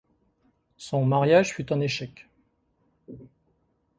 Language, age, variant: French, 50-59, Français de métropole